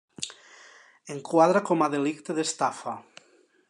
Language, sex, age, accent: Catalan, male, 30-39, valencià